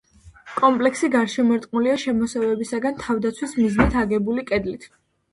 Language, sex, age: Georgian, female, under 19